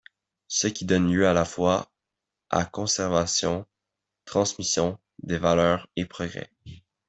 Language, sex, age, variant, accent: French, male, under 19, Français d'Amérique du Nord, Français du Canada